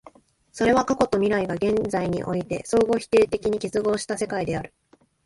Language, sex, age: Japanese, female, 19-29